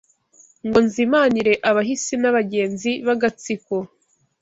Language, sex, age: Kinyarwanda, female, 19-29